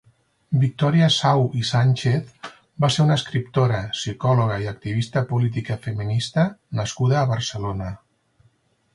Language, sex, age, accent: Catalan, male, 50-59, Lleidatà